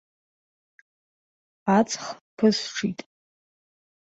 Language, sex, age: Abkhazian, female, 19-29